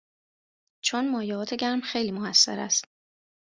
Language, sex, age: Persian, female, 30-39